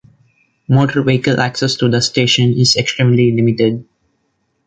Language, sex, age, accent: English, male, 19-29, India and South Asia (India, Pakistan, Sri Lanka)